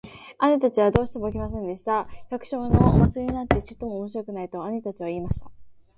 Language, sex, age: Japanese, female, 19-29